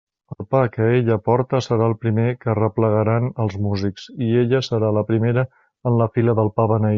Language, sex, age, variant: Catalan, male, 40-49, Central